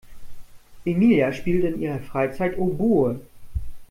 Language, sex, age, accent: German, male, 30-39, Deutschland Deutsch